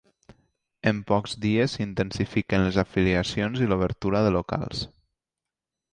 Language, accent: Catalan, valencià